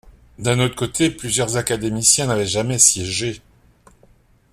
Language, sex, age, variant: French, male, 50-59, Français de métropole